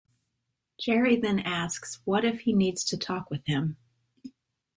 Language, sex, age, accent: English, female, 30-39, United States English